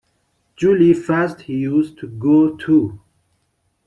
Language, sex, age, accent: English, male, 19-29, United States English